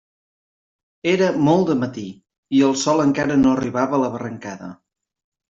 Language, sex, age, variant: Catalan, male, 19-29, Central